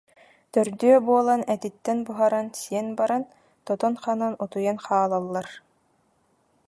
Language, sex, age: Yakut, female, 19-29